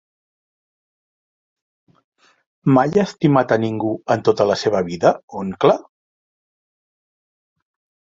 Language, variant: Catalan, Central